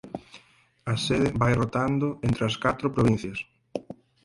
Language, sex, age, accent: Galician, male, 19-29, Atlántico (seseo e gheada)